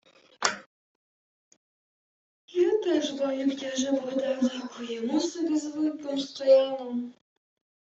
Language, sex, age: Ukrainian, female, 19-29